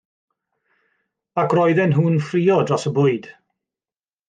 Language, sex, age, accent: Welsh, male, 40-49, Y Deyrnas Unedig Cymraeg